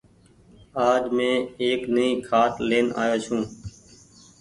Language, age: Goaria, 19-29